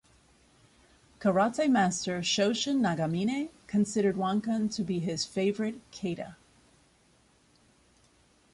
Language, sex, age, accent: English, female, 50-59, United States English